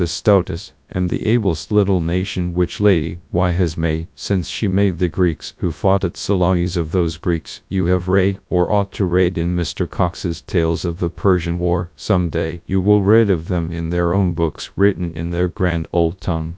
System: TTS, GradTTS